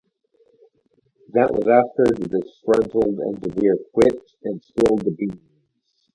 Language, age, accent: English, 40-49, United States English